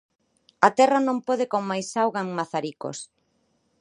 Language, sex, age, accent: Galician, female, 40-49, Normativo (estándar); Neofalante